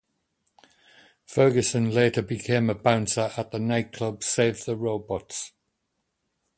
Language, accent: English, Northern English